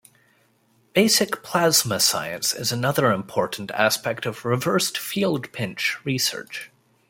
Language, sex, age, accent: English, male, 30-39, United States English